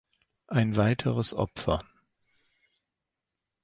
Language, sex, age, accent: German, male, 50-59, Deutschland Deutsch